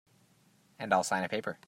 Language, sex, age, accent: English, male, 30-39, Canadian English